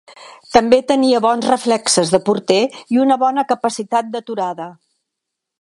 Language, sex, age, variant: Catalan, female, 70-79, Central